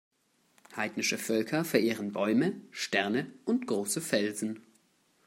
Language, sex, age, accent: German, male, under 19, Deutschland Deutsch